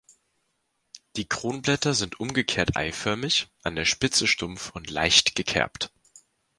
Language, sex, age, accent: German, male, 19-29, Deutschland Deutsch